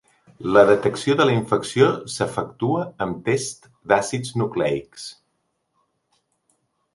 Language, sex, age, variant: Catalan, male, 50-59, Central